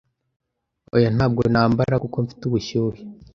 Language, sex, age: Kinyarwanda, male, under 19